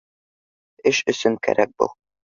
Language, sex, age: Bashkir, male, under 19